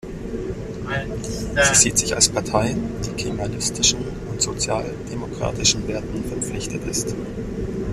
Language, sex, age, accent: German, male, 19-29, Deutschland Deutsch